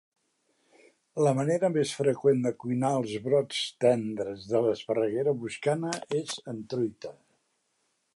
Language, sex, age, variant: Catalan, male, 60-69, Central